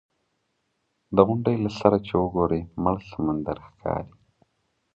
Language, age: Pashto, 19-29